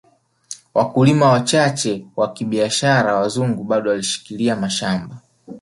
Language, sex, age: Swahili, male, 19-29